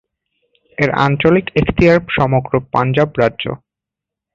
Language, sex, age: Bengali, male, 19-29